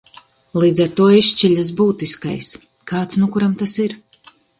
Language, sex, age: Latvian, female, 50-59